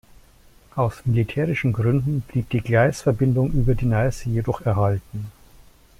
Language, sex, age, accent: German, male, 50-59, Deutschland Deutsch